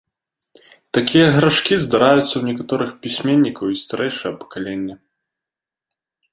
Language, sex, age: Belarusian, male, 19-29